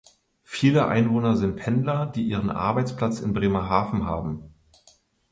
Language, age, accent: German, 19-29, Deutschland Deutsch